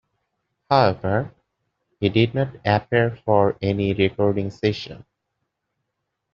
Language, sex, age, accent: English, male, 19-29, United States English